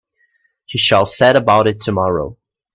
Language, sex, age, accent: English, male, under 19, United States English